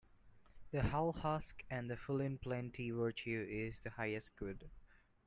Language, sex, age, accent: English, male, 19-29, India and South Asia (India, Pakistan, Sri Lanka)